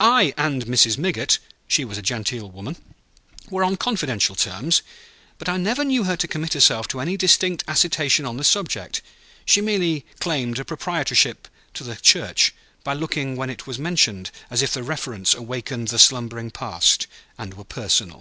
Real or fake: real